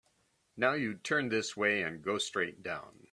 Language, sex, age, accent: English, male, 70-79, United States English